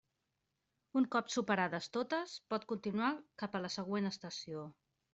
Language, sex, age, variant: Catalan, female, 40-49, Central